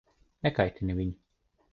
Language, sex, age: Latvian, male, 30-39